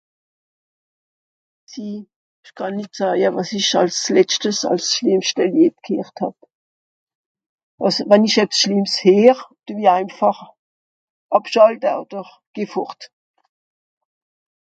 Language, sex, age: Swiss German, female, 50-59